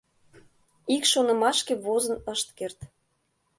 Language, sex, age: Mari, female, 30-39